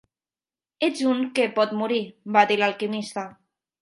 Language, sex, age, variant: Catalan, female, 19-29, Central